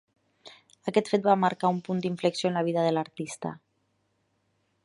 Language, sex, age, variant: Catalan, female, 30-39, Nord-Occidental